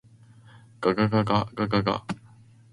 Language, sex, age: Japanese, male, 19-29